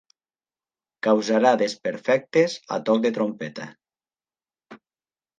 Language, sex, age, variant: Catalan, male, 40-49, Nord-Occidental